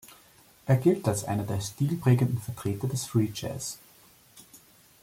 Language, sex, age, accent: German, male, 30-39, Österreichisches Deutsch